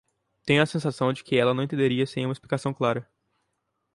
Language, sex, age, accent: Portuguese, male, 19-29, Mineiro